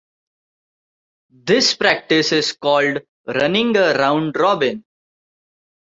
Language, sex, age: English, male, 19-29